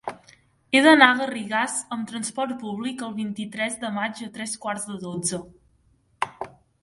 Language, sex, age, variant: Catalan, female, under 19, Central